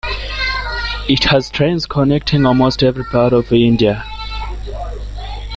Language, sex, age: English, male, 19-29